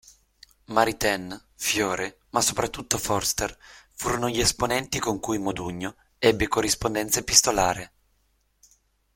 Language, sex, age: Italian, male, 19-29